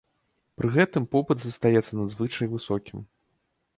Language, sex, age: Belarusian, male, 30-39